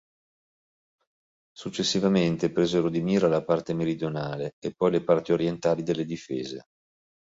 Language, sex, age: Italian, male, 40-49